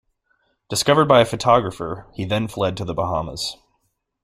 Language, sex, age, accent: English, male, 19-29, United States English